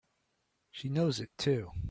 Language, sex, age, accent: English, male, 40-49, United States English